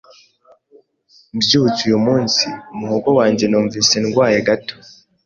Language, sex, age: Kinyarwanda, male, 19-29